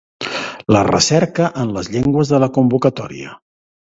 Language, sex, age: Catalan, male, 60-69